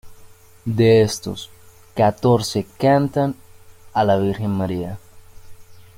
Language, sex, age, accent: Spanish, male, under 19, Caribe: Cuba, Venezuela, Puerto Rico, República Dominicana, Panamá, Colombia caribeña, México caribeño, Costa del golfo de México